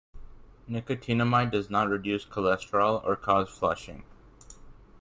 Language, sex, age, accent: English, male, under 19, United States English